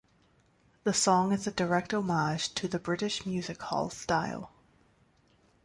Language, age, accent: English, 30-39, United States English